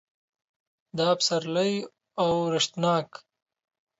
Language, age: Pashto, 19-29